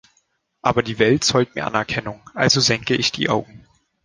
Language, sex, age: German, male, 19-29